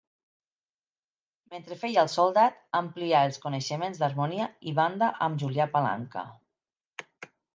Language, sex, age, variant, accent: Catalan, female, 40-49, Nord-Occidental, Tortosí